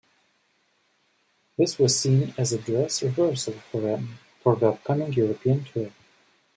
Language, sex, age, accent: English, male, 30-39, United States English